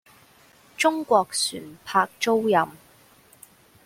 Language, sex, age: Cantonese, female, 19-29